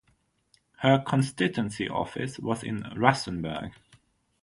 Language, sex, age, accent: English, male, 19-29, England English